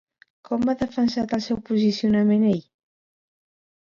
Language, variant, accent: Catalan, Central, central